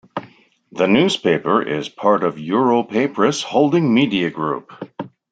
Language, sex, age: English, male, 60-69